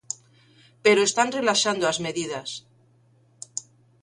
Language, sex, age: Galician, female, 50-59